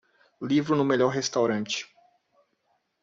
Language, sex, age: Portuguese, male, 19-29